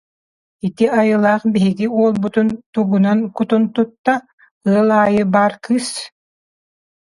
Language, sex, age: Yakut, female, 50-59